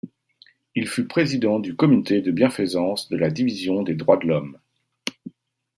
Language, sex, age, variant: French, male, 40-49, Français de métropole